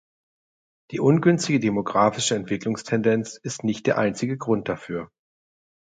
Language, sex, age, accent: German, male, 40-49, Deutschland Deutsch